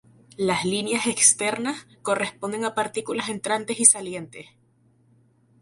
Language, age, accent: Spanish, 19-29, España: Islas Canarias